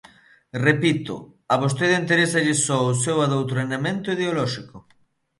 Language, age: Galician, 19-29